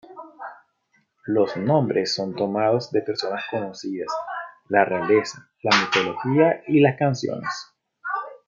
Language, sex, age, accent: Spanish, male, 40-49, Caribe: Cuba, Venezuela, Puerto Rico, República Dominicana, Panamá, Colombia caribeña, México caribeño, Costa del golfo de México